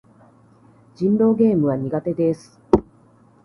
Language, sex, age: Japanese, female, 40-49